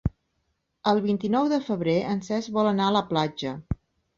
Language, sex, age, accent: Catalan, female, 50-59, Empordanès